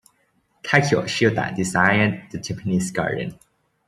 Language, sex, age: English, male, 19-29